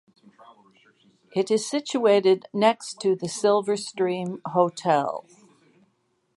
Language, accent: English, Canadian English